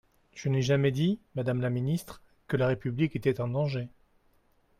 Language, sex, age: French, male, 60-69